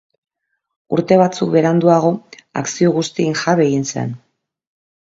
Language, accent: Basque, Mendebalekoa (Araba, Bizkaia, Gipuzkoako mendebaleko herri batzuk)